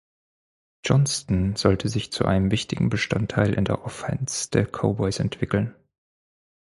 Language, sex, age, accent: German, male, 30-39, Deutschland Deutsch